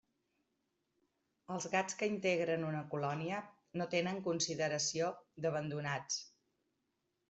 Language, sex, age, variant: Catalan, female, 40-49, Central